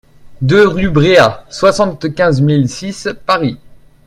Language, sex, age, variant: French, male, 19-29, Français de métropole